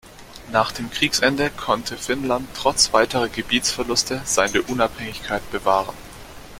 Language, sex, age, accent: German, male, under 19, Deutschland Deutsch